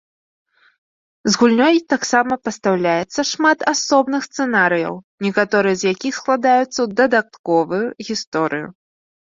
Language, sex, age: Belarusian, female, 19-29